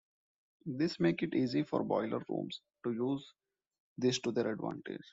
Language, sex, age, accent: English, male, 30-39, India and South Asia (India, Pakistan, Sri Lanka)